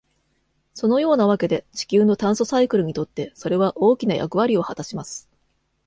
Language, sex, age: Japanese, female, 40-49